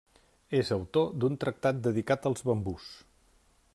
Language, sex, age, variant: Catalan, male, 50-59, Central